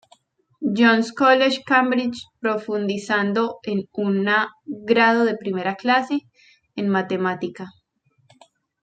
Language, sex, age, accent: Spanish, female, 30-39, Andino-Pacífico: Colombia, Perú, Ecuador, oeste de Bolivia y Venezuela andina